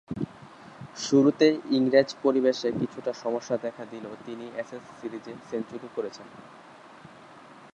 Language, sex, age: Bengali, male, 19-29